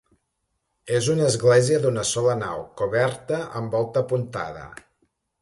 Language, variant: Catalan, Nord-Occidental